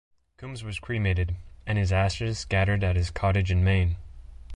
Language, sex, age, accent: English, male, 30-39, United States English